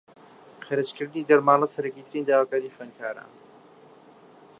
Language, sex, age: Central Kurdish, male, 19-29